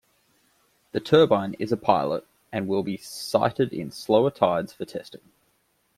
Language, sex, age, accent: English, male, 30-39, Australian English